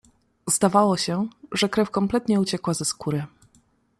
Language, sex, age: Polish, female, 19-29